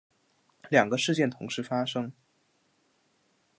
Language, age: Chinese, under 19